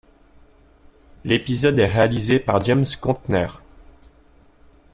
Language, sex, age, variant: French, male, 30-39, Français de métropole